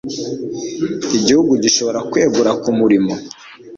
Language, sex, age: Kinyarwanda, male, 19-29